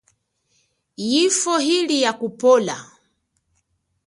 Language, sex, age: Chokwe, female, 30-39